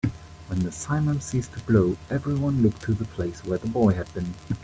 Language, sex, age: English, male, 30-39